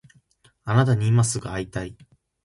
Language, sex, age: Japanese, male, under 19